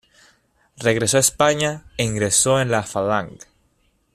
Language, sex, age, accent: Spanish, male, 19-29, Caribe: Cuba, Venezuela, Puerto Rico, República Dominicana, Panamá, Colombia caribeña, México caribeño, Costa del golfo de México